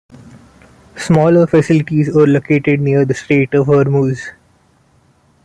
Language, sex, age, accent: English, male, 19-29, India and South Asia (India, Pakistan, Sri Lanka)